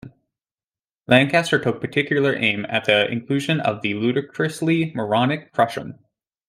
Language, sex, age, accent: English, male, 19-29, United States English